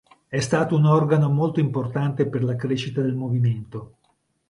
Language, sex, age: Italian, male, 50-59